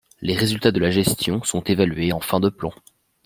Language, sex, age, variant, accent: French, male, under 19, Français d'Europe, Français de Belgique